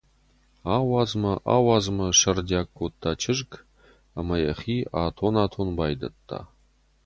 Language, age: Ossetic, 30-39